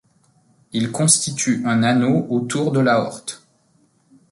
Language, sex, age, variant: French, male, 30-39, Français de métropole